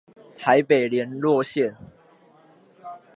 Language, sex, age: Chinese, male, under 19